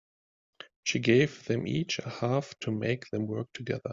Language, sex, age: English, male, 40-49